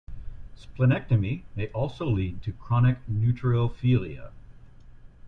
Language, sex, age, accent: English, male, 50-59, United States English